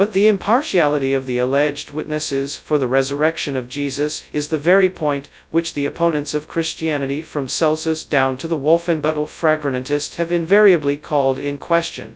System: TTS, FastPitch